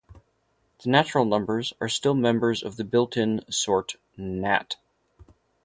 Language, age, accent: English, 30-39, United States English